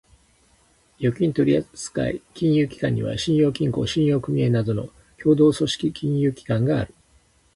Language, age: Japanese, 60-69